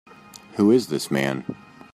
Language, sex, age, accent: English, male, 19-29, United States English